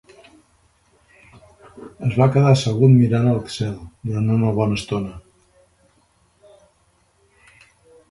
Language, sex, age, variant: Catalan, male, 60-69, Central